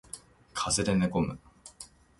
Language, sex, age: Japanese, male, 30-39